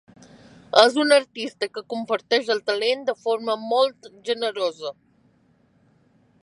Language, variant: Catalan, Balear